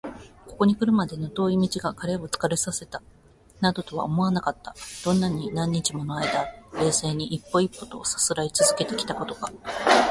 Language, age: Japanese, 40-49